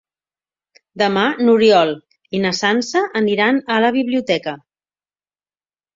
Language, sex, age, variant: Catalan, female, 50-59, Central